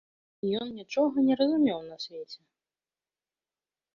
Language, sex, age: Belarusian, female, 30-39